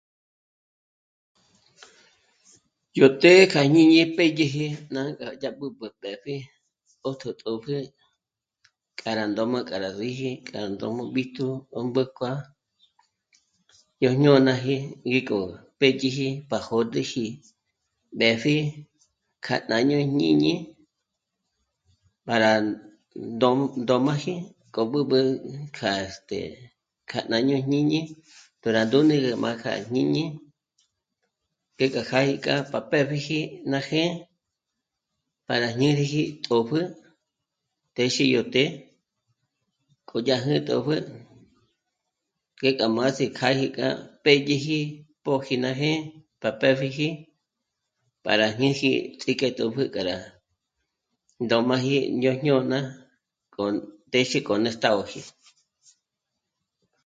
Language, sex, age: Michoacán Mazahua, female, 50-59